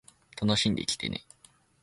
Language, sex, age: Japanese, male, 19-29